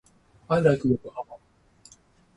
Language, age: Japanese, 30-39